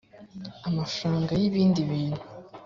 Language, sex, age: Kinyarwanda, female, 19-29